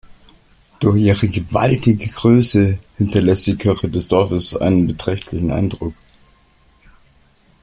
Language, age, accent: German, 30-39, Österreichisches Deutsch